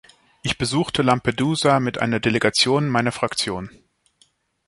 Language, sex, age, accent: German, male, 19-29, Schweizerdeutsch